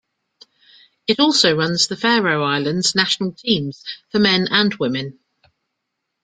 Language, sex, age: English, female, 50-59